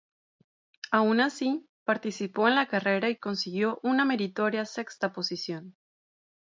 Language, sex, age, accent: Spanish, female, 30-39, México